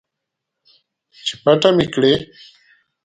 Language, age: Pashto, 19-29